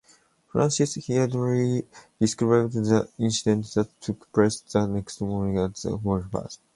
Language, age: English, 19-29